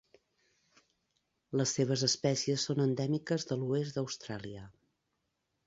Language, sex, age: Catalan, female, 50-59